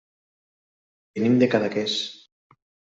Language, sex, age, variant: Catalan, male, 30-39, Nord-Occidental